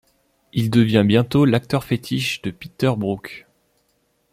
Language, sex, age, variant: French, male, 19-29, Français de métropole